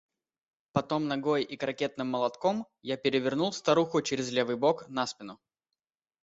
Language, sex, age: Russian, male, 19-29